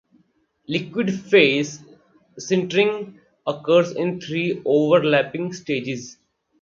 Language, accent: English, India and South Asia (India, Pakistan, Sri Lanka)